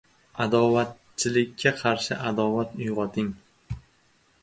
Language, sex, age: Uzbek, male, 19-29